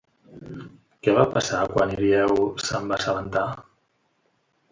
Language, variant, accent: Catalan, Central, central